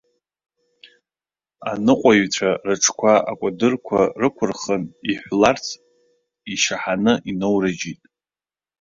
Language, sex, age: Abkhazian, male, 30-39